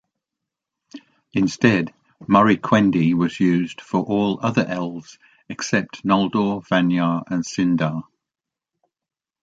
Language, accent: English, England English